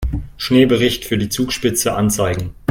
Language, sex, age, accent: German, male, 19-29, Deutschland Deutsch